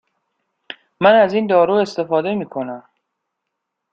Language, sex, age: Persian, male, 30-39